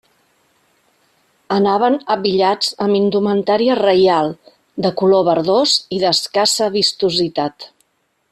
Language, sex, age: Catalan, female, 50-59